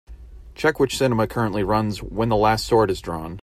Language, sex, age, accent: English, male, 30-39, United States English